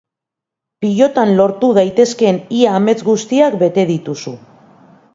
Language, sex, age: Basque, female, 50-59